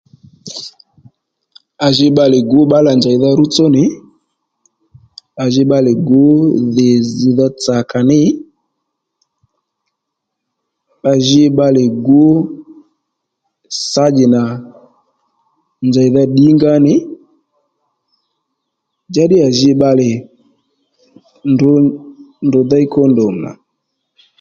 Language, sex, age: Lendu, male, 30-39